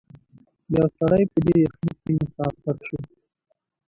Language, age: Pashto, 19-29